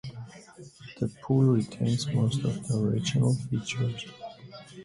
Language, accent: English, German English